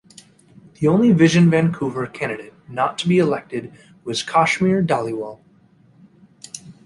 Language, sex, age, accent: English, male, 19-29, United States English